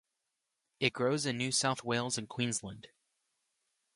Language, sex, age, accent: English, male, 19-29, United States English